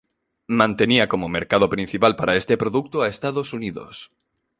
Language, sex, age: Spanish, male, 19-29